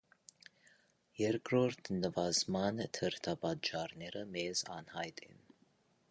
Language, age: Armenian, 30-39